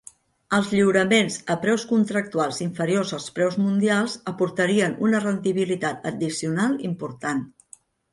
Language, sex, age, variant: Catalan, female, 50-59, Central